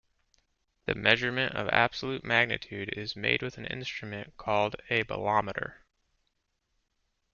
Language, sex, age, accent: English, male, 40-49, United States English